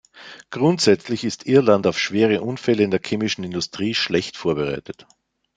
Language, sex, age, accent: German, male, 50-59, Österreichisches Deutsch